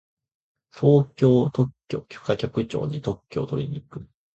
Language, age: Japanese, 19-29